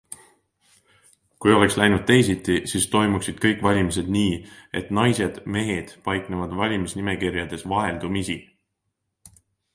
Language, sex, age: Estonian, male, 19-29